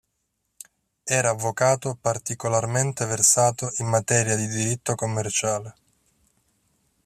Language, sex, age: Italian, male, 19-29